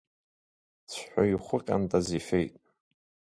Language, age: Abkhazian, 19-29